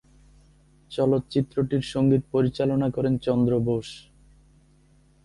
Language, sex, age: Bengali, male, 19-29